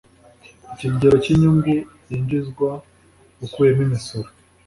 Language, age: Kinyarwanda, 19-29